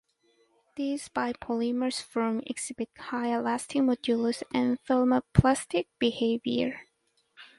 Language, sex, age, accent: English, female, 30-39, United States English